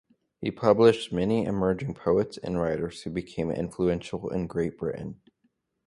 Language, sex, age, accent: English, male, under 19, United States English